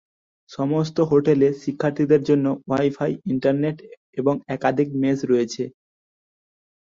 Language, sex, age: Bengali, male, 19-29